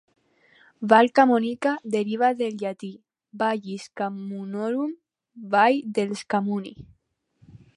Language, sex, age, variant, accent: Catalan, female, under 19, Alacantí, valencià